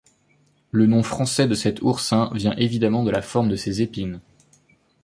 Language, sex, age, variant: French, male, 19-29, Français de métropole